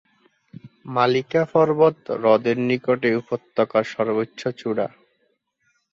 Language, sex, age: Bengali, male, 19-29